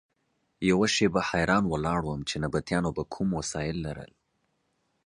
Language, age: Pashto, 19-29